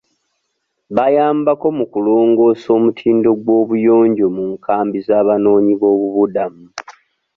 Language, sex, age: Ganda, male, 30-39